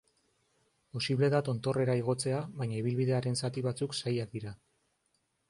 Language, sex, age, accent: Basque, male, 30-39, Erdialdekoa edo Nafarra (Gipuzkoa, Nafarroa)